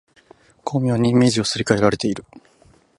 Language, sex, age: Japanese, male, 19-29